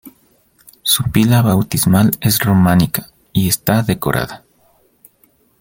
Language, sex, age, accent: Spanish, male, 30-39, Andino-Pacífico: Colombia, Perú, Ecuador, oeste de Bolivia y Venezuela andina